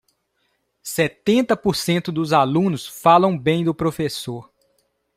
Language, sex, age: Portuguese, male, 40-49